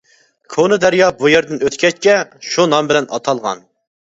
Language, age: Uyghur, 19-29